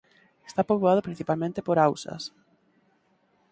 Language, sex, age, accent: Galician, male, 19-29, Normativo (estándar)